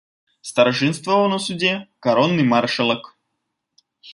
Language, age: Belarusian, 19-29